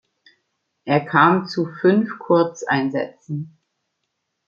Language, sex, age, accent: German, female, 50-59, Deutschland Deutsch